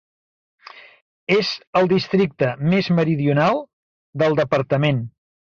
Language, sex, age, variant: Catalan, male, 60-69, Central